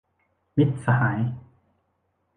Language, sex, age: Thai, male, 19-29